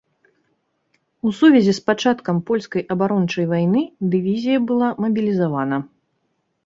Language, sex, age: Belarusian, female, 30-39